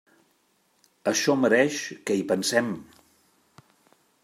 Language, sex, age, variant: Catalan, male, 50-59, Central